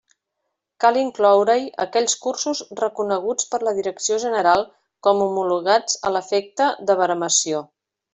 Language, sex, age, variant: Catalan, female, 50-59, Central